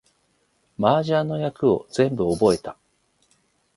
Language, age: Japanese, 40-49